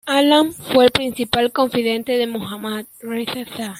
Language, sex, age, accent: Spanish, female, under 19, Andino-Pacífico: Colombia, Perú, Ecuador, oeste de Bolivia y Venezuela andina